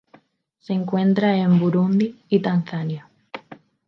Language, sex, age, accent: Spanish, female, 19-29, España: Islas Canarias